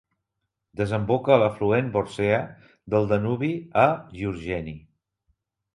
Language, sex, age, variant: Catalan, male, 50-59, Central